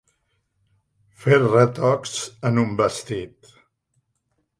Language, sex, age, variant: Catalan, male, 70-79, Central